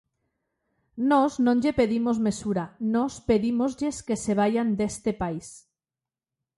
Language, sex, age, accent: Galician, female, 40-49, Normativo (estándar)